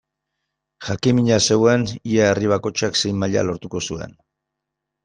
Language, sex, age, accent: Basque, male, 50-59, Mendebalekoa (Araba, Bizkaia, Gipuzkoako mendebaleko herri batzuk)